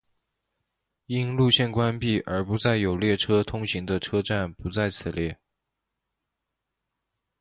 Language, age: Chinese, 19-29